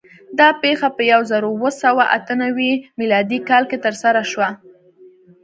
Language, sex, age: Pashto, female, 19-29